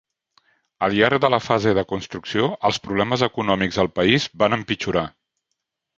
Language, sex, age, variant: Catalan, male, 60-69, Central